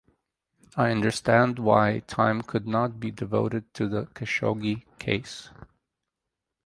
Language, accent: English, United States English